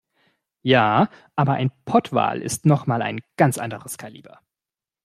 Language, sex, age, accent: German, male, 19-29, Deutschland Deutsch